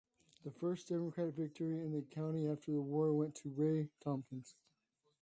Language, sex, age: English, male, 40-49